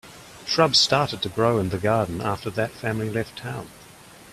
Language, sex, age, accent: English, male, 50-59, New Zealand English